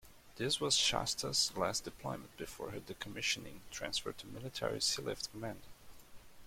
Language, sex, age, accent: English, male, 19-29, United States English